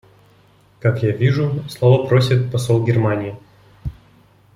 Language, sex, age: Russian, male, 19-29